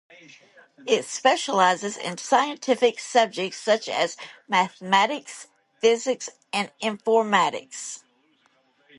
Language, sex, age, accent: English, female, 40-49, United States English